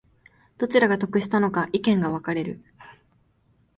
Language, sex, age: Japanese, female, 19-29